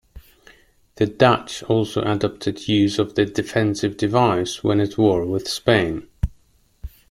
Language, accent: English, England English